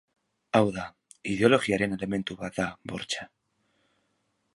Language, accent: Basque, Mendebalekoa (Araba, Bizkaia, Gipuzkoako mendebaleko herri batzuk)